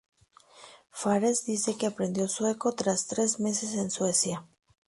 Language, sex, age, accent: Spanish, female, 30-39, México